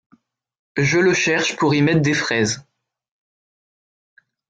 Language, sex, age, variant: French, male, under 19, Français de métropole